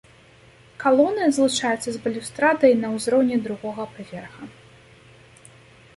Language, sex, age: Belarusian, female, 30-39